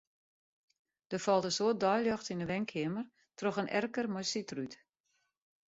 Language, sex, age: Western Frisian, female, 60-69